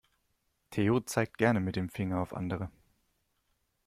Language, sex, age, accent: German, male, 19-29, Deutschland Deutsch